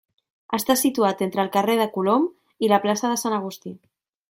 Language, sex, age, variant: Catalan, female, 19-29, Central